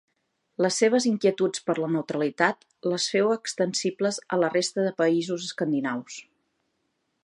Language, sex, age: Catalan, female, 40-49